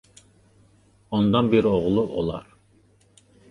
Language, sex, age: Azerbaijani, male, 30-39